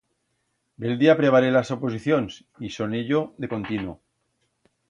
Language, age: Aragonese, 50-59